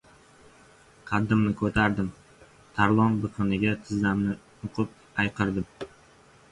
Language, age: Uzbek, 19-29